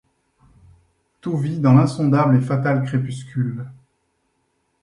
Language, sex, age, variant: French, male, 30-39, Français de métropole